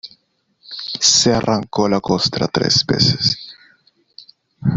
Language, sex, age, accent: Spanish, male, 19-29, América central